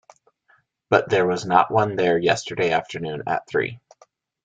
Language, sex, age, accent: English, male, 19-29, United States English